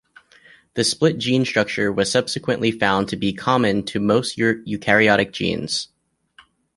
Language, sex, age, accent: English, male, 19-29, United States English